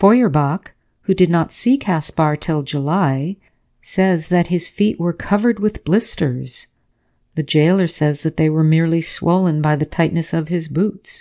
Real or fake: real